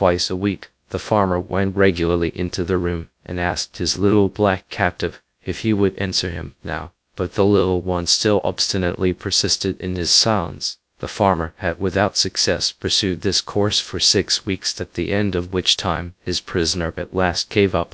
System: TTS, GradTTS